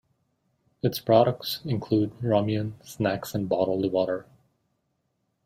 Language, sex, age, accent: English, male, 19-29, United States English